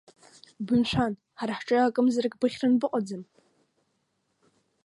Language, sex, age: Abkhazian, female, under 19